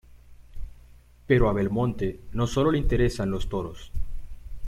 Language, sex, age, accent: Spanish, male, 19-29, México